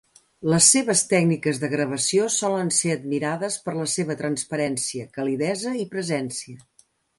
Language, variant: Catalan, Central